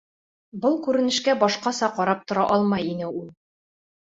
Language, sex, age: Bashkir, female, 30-39